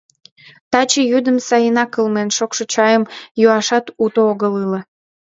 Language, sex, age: Mari, female, 19-29